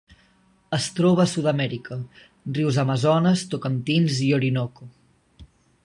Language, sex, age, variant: Catalan, male, 19-29, Nord-Occidental